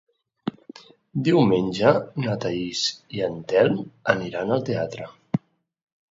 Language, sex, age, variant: Catalan, male, 30-39, Central